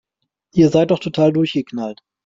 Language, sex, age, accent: German, male, 30-39, Deutschland Deutsch